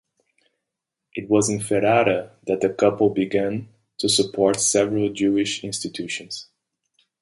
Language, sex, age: English, male, 40-49